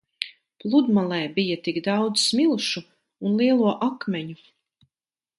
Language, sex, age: Latvian, female, 50-59